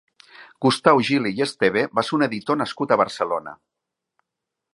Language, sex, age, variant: Catalan, male, 40-49, Nord-Occidental